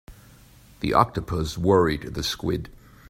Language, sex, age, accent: English, male, 60-69, United States English